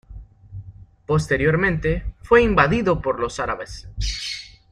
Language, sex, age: Spanish, male, 19-29